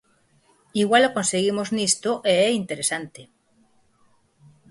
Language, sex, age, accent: Galician, female, 50-59, Normativo (estándar)